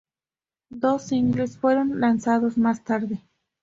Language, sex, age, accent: Spanish, female, 30-39, México